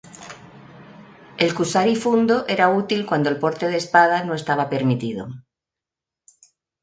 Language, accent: Spanish, España: Centro-Sur peninsular (Madrid, Toledo, Castilla-La Mancha)